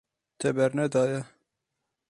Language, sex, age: Kurdish, male, 30-39